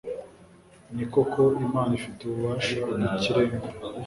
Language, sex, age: Kinyarwanda, male, 19-29